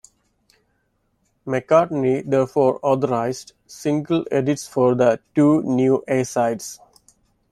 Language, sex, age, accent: English, male, 30-39, India and South Asia (India, Pakistan, Sri Lanka)